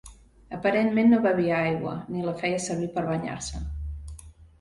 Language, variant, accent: Catalan, Central, central